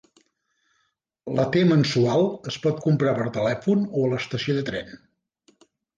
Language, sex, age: Catalan, female, 60-69